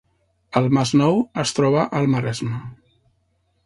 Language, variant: Catalan, Central